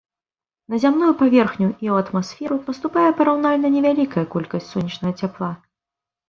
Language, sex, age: Belarusian, female, 30-39